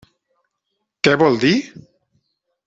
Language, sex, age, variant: Catalan, male, 40-49, Central